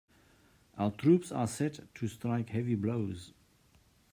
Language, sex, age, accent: English, male, 60-69, Southern African (South Africa, Zimbabwe, Namibia)